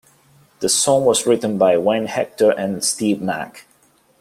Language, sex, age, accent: English, male, 40-49, England English